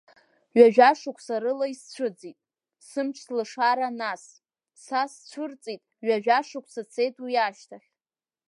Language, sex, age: Abkhazian, female, under 19